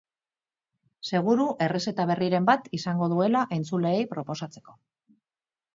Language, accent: Basque, Mendebalekoa (Araba, Bizkaia, Gipuzkoako mendebaleko herri batzuk)